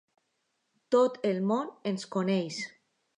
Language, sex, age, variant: Catalan, female, under 19, Alacantí